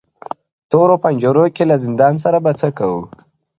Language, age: Pashto, under 19